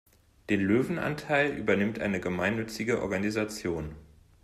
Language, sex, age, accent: German, male, 19-29, Deutschland Deutsch